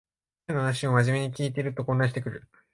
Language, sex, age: Japanese, male, 19-29